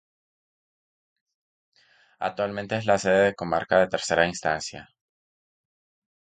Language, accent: Spanish, Caribe: Cuba, Venezuela, Puerto Rico, República Dominicana, Panamá, Colombia caribeña, México caribeño, Costa del golfo de México